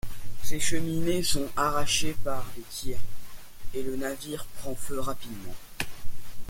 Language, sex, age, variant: French, male, 19-29, Français de métropole